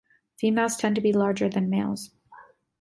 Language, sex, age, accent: English, female, 19-29, United States English